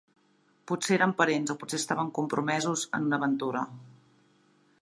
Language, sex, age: Catalan, female, 40-49